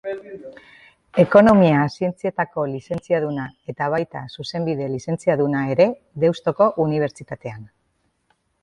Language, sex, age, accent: Basque, female, 40-49, Erdialdekoa edo Nafarra (Gipuzkoa, Nafarroa)